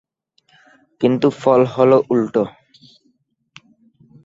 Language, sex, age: Bengali, male, 19-29